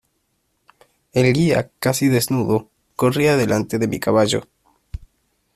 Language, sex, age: Spanish, male, 19-29